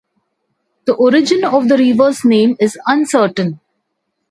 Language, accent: English, India and South Asia (India, Pakistan, Sri Lanka)